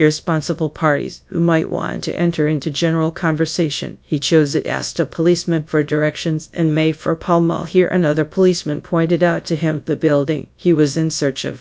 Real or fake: fake